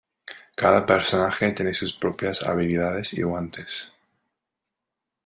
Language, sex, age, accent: Spanish, male, 19-29, España: Norte peninsular (Asturias, Castilla y León, Cantabria, País Vasco, Navarra, Aragón, La Rioja, Guadalajara, Cuenca)